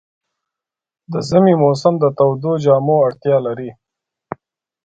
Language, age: Pashto, 40-49